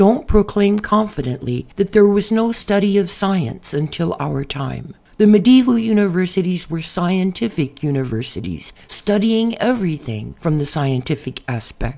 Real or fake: real